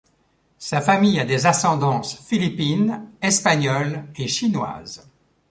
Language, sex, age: French, male, 70-79